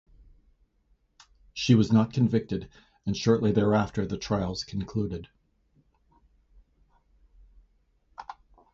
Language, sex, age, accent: English, male, 50-59, Canadian English